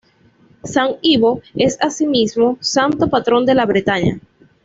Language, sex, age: Spanish, female, 19-29